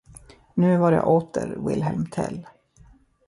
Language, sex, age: Swedish, male, 30-39